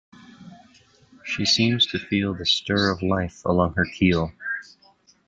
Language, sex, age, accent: English, male, 19-29, United States English